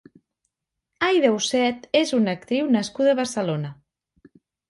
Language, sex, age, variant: Catalan, female, 30-39, Central